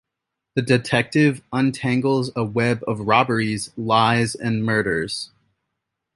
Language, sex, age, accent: English, male, 19-29, United States English